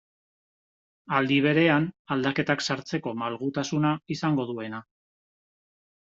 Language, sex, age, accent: Basque, male, 50-59, Mendebalekoa (Araba, Bizkaia, Gipuzkoako mendebaleko herri batzuk)